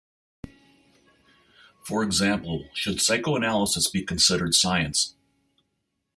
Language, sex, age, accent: English, male, 60-69, United States English